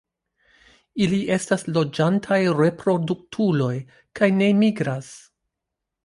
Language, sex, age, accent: Esperanto, female, 50-59, Internacia